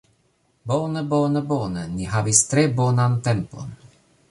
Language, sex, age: Esperanto, male, 40-49